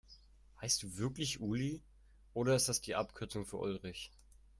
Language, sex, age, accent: German, male, under 19, Deutschland Deutsch